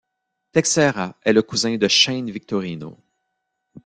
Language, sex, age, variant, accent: French, male, 40-49, Français d'Amérique du Nord, Français du Canada